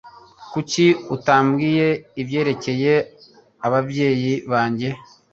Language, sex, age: Kinyarwanda, male, 30-39